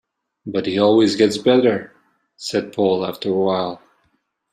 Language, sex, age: English, male, 19-29